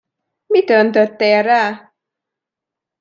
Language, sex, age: Hungarian, female, 19-29